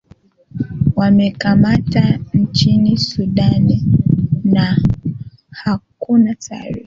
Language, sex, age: Swahili, female, 19-29